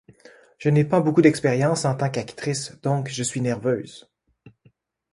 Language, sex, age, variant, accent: French, male, 40-49, Français d'Amérique du Nord, Français du Canada